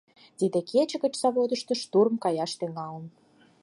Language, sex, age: Mari, female, 19-29